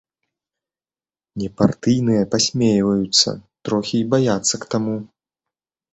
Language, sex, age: Belarusian, male, 30-39